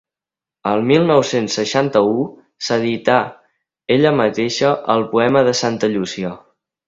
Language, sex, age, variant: Catalan, male, under 19, Central